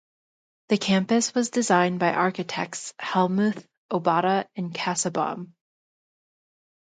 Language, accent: English, United States English